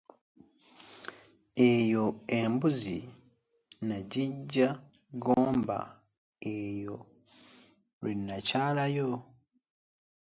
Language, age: Ganda, 19-29